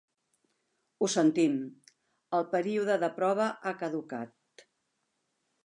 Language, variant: Catalan, Central